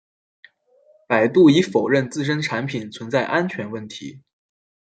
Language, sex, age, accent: Chinese, male, 19-29, 出生地：辽宁省